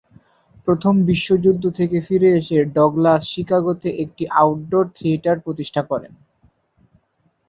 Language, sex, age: Bengali, male, 19-29